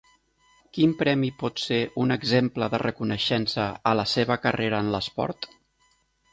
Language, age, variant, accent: Catalan, 50-59, Central, central